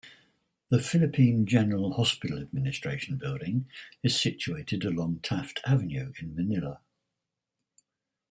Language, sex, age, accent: English, male, 70-79, England English